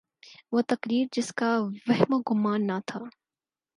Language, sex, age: Urdu, female, 19-29